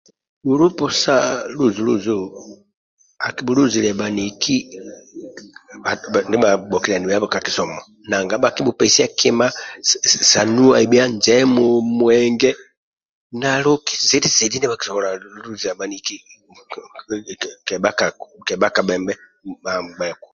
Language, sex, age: Amba (Uganda), male, 70-79